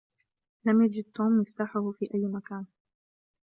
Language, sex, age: Arabic, female, 19-29